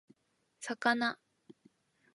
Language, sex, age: Japanese, female, 19-29